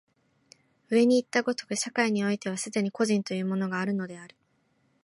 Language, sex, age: Japanese, female, 19-29